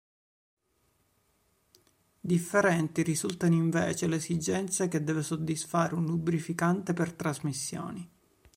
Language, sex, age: Italian, male, 30-39